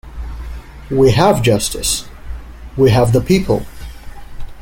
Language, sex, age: English, male, under 19